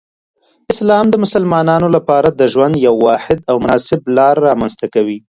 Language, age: Pashto, 30-39